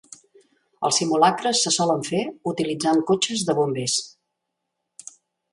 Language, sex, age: Catalan, female, 60-69